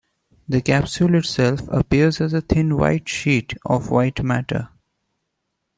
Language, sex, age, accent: English, male, 19-29, India and South Asia (India, Pakistan, Sri Lanka)